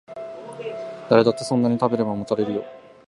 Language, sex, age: Japanese, male, 19-29